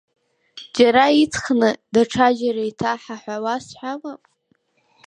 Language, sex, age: Abkhazian, female, under 19